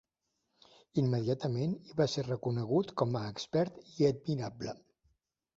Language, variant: Catalan, Central